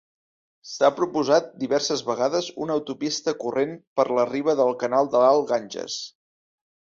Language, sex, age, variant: Catalan, male, 40-49, Central